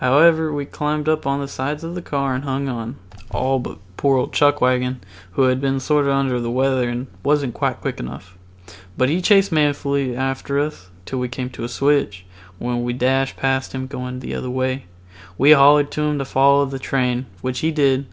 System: none